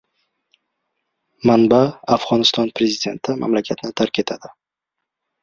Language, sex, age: Uzbek, male, 19-29